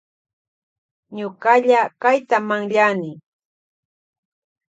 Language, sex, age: Loja Highland Quichua, female, 40-49